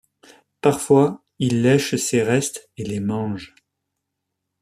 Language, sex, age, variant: French, male, 40-49, Français de métropole